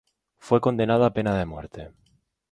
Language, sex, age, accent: Spanish, male, 19-29, España: Islas Canarias